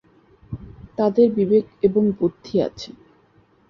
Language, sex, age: Bengali, female, 19-29